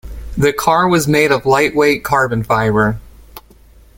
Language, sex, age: English, male, 19-29